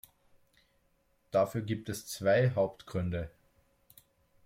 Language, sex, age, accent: German, male, 19-29, Österreichisches Deutsch